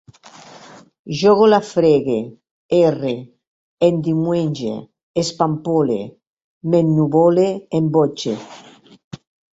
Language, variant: Catalan, Septentrional